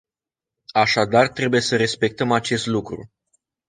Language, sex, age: Romanian, male, 19-29